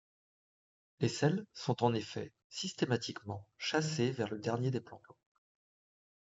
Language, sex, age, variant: French, male, 30-39, Français de métropole